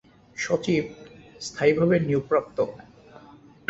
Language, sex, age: Bengali, male, 30-39